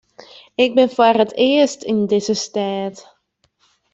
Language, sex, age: Western Frisian, female, 30-39